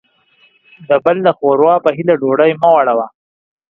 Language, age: Pashto, 19-29